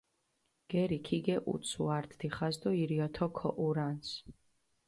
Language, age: Mingrelian, 40-49